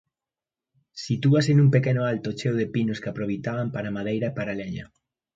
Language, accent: Galician, Central (gheada)